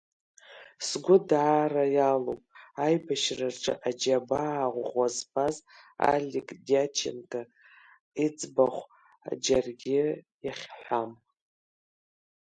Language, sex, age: Abkhazian, female, 50-59